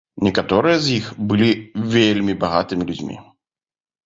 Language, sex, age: Belarusian, male, 30-39